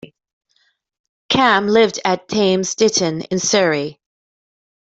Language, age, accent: English, 30-39, England English